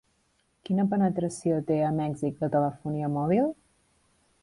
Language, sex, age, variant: Catalan, female, 30-39, Central